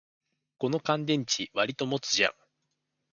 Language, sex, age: Japanese, male, 19-29